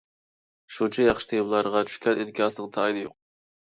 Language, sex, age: Uyghur, male, 19-29